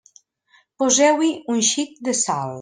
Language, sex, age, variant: Catalan, female, 50-59, Central